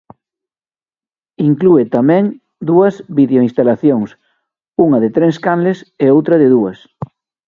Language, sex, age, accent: Galician, male, 30-39, Oriental (común en zona oriental)